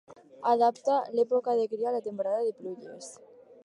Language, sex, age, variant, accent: Catalan, female, under 19, Alacantí, valencià